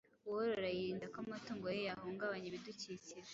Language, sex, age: Kinyarwanda, female, 19-29